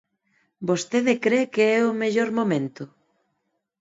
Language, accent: Galician, Neofalante